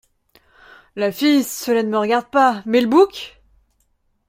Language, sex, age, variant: French, female, 30-39, Français de métropole